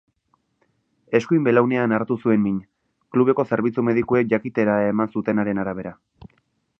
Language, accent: Basque, Mendebalekoa (Araba, Bizkaia, Gipuzkoako mendebaleko herri batzuk)